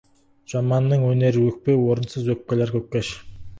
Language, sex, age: Kazakh, male, 19-29